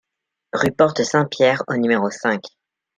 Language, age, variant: French, 19-29, Français de métropole